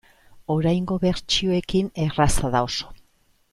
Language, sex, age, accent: Basque, female, 40-49, Mendebalekoa (Araba, Bizkaia, Gipuzkoako mendebaleko herri batzuk)